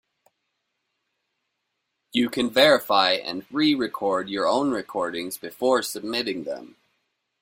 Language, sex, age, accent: English, male, 30-39, United States English